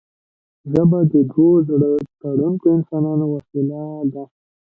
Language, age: Pashto, 19-29